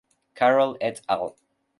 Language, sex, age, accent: Spanish, male, under 19, Rioplatense: Argentina, Uruguay, este de Bolivia, Paraguay